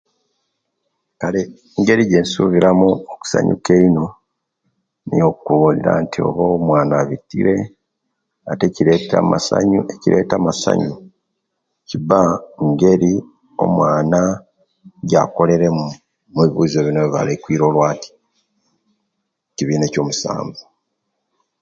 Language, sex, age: Kenyi, male, 40-49